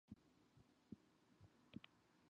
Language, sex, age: English, female, 19-29